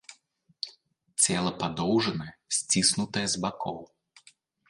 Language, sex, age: Belarusian, male, 30-39